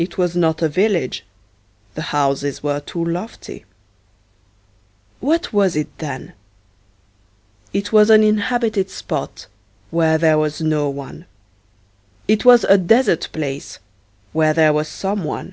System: none